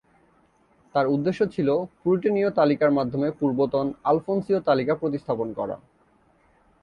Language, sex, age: Bengali, male, 19-29